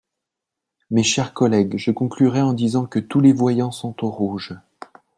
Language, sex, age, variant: French, male, 40-49, Français de métropole